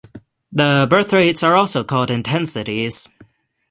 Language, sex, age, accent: English, male, 19-29, United States English; England English